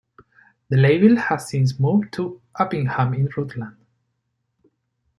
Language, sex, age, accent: English, male, 40-49, United States English